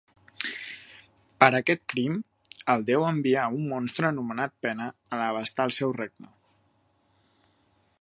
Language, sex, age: Catalan, male, 30-39